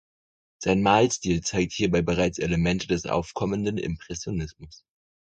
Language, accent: German, Deutschland Deutsch